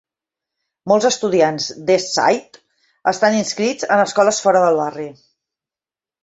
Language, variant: Catalan, Central